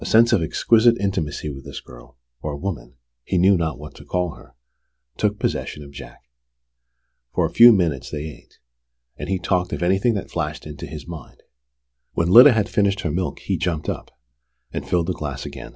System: none